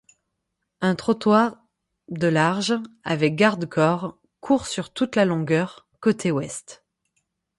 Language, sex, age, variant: French, female, 30-39, Français de métropole